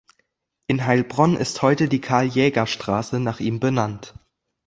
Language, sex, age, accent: German, male, under 19, Deutschland Deutsch